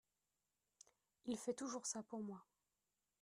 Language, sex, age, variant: French, female, 30-39, Français de métropole